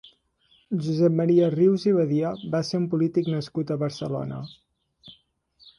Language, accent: Catalan, central; septentrional